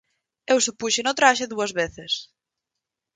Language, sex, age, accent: Galician, female, 19-29, Normativo (estándar)